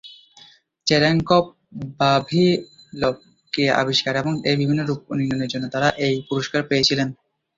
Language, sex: Bengali, male